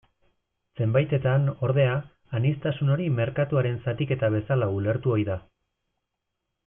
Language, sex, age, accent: Basque, male, 30-39, Erdialdekoa edo Nafarra (Gipuzkoa, Nafarroa)